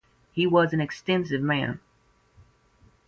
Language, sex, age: English, female, 19-29